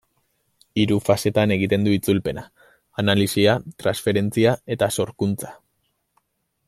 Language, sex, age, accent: Basque, male, 19-29, Mendebalekoa (Araba, Bizkaia, Gipuzkoako mendebaleko herri batzuk)